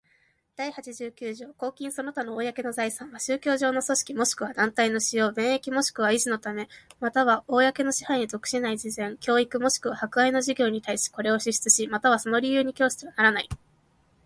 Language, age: Japanese, 19-29